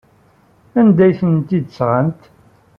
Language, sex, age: Kabyle, male, 40-49